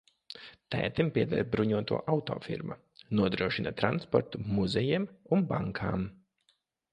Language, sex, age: Latvian, male, 19-29